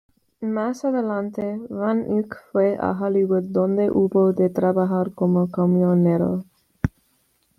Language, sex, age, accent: Spanish, female, under 19, México